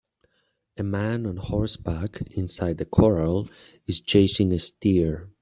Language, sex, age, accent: English, male, 40-49, United States English